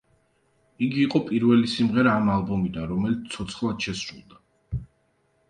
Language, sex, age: Georgian, male, 19-29